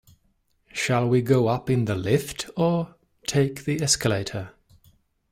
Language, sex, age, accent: English, male, 40-49, England English